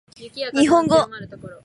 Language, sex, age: Japanese, female, under 19